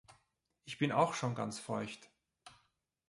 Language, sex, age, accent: German, male, 40-49, Österreichisches Deutsch